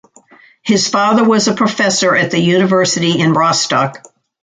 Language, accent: English, United States English